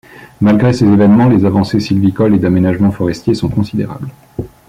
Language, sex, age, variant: French, male, 30-39, Français de métropole